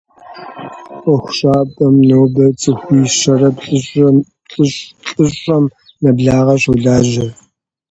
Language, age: Kabardian, 40-49